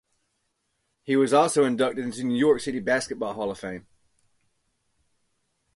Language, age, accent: English, 30-39, United States English